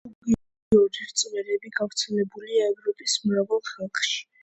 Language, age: Georgian, under 19